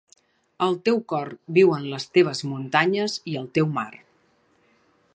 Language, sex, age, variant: Catalan, female, 40-49, Central